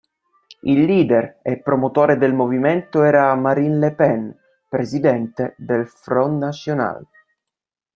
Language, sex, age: Italian, male, 19-29